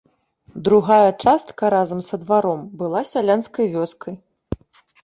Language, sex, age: Belarusian, female, 30-39